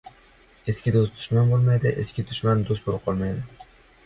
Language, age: Uzbek, 19-29